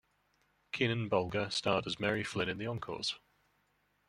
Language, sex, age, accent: English, male, 19-29, England English